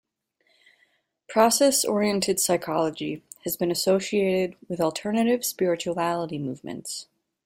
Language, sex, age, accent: English, female, 19-29, United States English